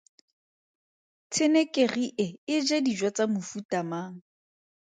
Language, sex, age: Tswana, female, 30-39